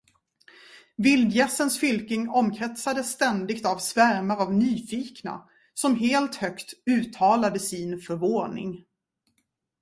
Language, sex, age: Swedish, female, 40-49